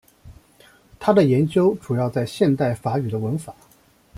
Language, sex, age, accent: Chinese, male, 19-29, 出生地：江苏省